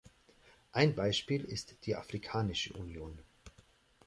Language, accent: German, Österreichisches Deutsch